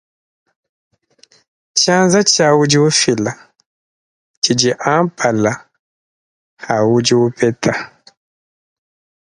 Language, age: Luba-Lulua, 30-39